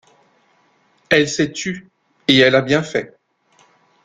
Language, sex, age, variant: French, male, 40-49, Français de métropole